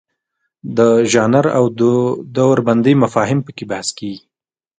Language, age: Pashto, 19-29